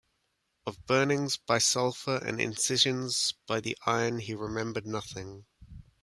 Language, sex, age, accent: English, male, 30-39, England English